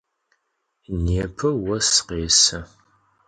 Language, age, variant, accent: Adyghe, 30-39, Адыгабзэ (Кирил, пстэумэ зэдыряе), Кıэмгуй (Çemguy)